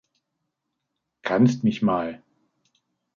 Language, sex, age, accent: German, male, 40-49, Deutschland Deutsch